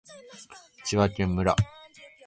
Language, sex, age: Japanese, male, 19-29